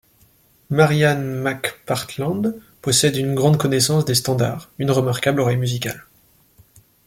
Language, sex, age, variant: French, male, 19-29, Français de métropole